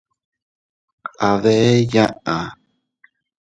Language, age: Teutila Cuicatec, 30-39